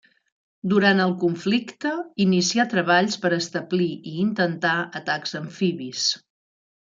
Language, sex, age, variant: Catalan, female, 50-59, Central